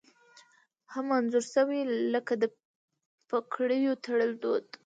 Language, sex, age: Pashto, female, under 19